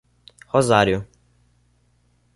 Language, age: Portuguese, under 19